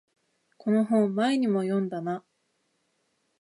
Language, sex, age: Japanese, female, 19-29